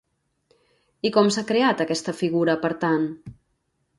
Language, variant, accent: Catalan, Central, central